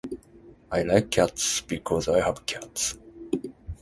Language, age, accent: Japanese, 30-39, 関西